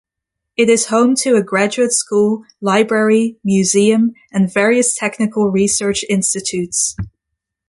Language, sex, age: English, female, 19-29